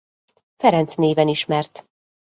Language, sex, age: Hungarian, female, 30-39